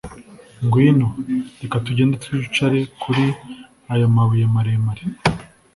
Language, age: Kinyarwanda, 19-29